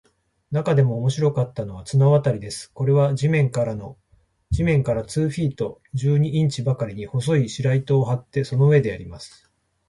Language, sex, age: Japanese, male, 40-49